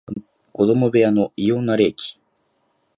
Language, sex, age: Japanese, male, 19-29